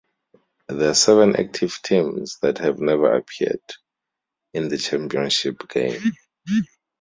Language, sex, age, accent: English, male, 30-39, Southern African (South Africa, Zimbabwe, Namibia)